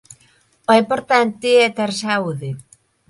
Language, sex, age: Galician, female, 50-59